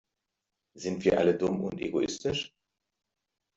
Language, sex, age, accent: German, male, 40-49, Deutschland Deutsch